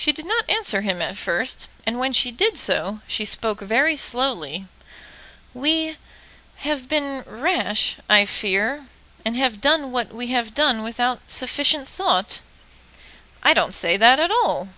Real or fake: real